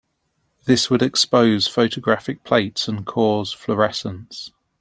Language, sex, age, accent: English, male, 30-39, England English